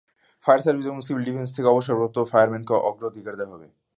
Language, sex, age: Bengali, male, 19-29